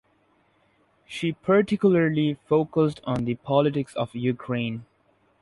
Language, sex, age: English, male, under 19